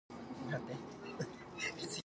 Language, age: Japanese, 19-29